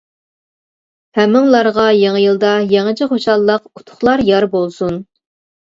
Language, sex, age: Uyghur, female, 40-49